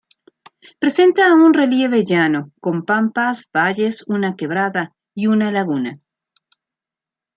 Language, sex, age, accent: Spanish, female, 50-59, México